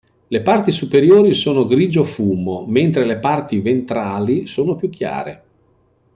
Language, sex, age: Italian, male, 60-69